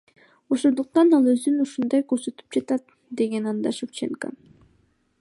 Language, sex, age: Kyrgyz, female, under 19